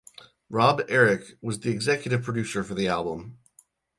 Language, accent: English, United States English